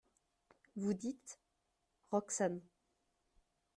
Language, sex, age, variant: French, female, 19-29, Français de métropole